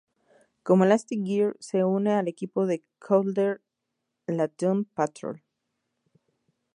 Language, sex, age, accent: Spanish, female, 19-29, México